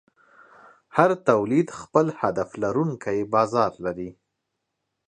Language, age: Pashto, 30-39